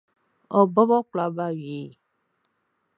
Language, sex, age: Baoulé, female, 19-29